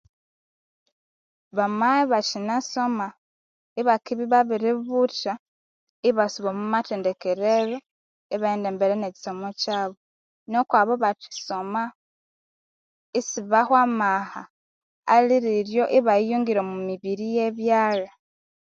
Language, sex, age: Konzo, female, 19-29